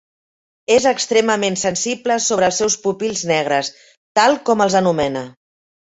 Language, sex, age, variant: Catalan, female, 40-49, Central